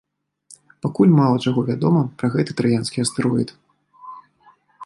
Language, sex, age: Belarusian, male, 19-29